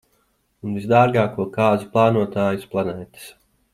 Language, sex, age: Latvian, male, 19-29